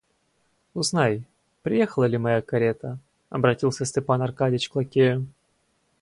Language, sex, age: Russian, male, 19-29